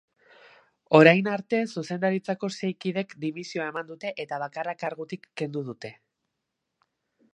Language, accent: Basque, Erdialdekoa edo Nafarra (Gipuzkoa, Nafarroa)